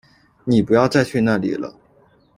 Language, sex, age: Chinese, male, 19-29